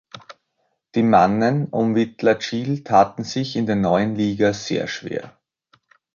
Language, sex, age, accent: German, male, 30-39, Österreichisches Deutsch